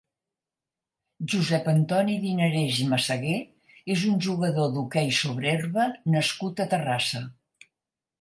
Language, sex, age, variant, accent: Catalan, female, 70-79, Central, central